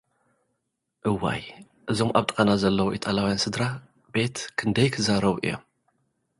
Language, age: Tigrinya, 40-49